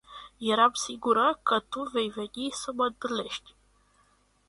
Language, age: Romanian, 19-29